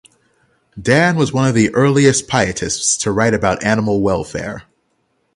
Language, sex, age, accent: English, male, 30-39, United States English; England English